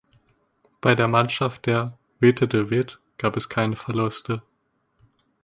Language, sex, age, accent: German, male, under 19, Deutschland Deutsch